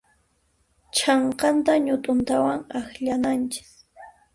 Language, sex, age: Puno Quechua, female, 19-29